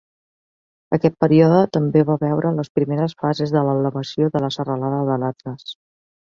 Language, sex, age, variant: Catalan, female, 40-49, Central